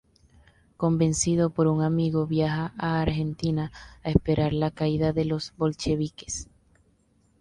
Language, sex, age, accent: Spanish, female, under 19, Caribe: Cuba, Venezuela, Puerto Rico, República Dominicana, Panamá, Colombia caribeña, México caribeño, Costa del golfo de México